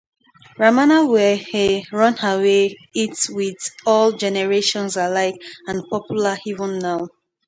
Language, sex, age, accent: English, female, 19-29, England English